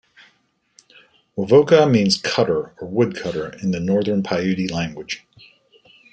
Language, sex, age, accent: English, male, 40-49, United States English